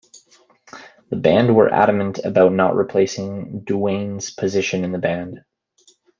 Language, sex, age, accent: English, male, 19-29, Canadian English